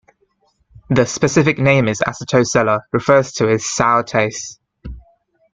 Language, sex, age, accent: English, male, 19-29, England English